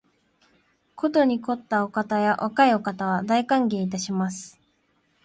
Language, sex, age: Japanese, female, 19-29